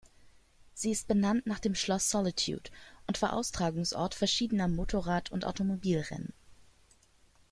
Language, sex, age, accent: German, female, 30-39, Deutschland Deutsch